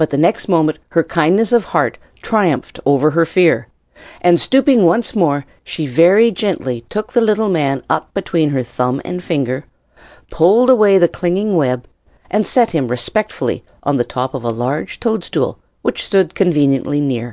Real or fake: real